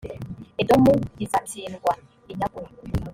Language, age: Kinyarwanda, 19-29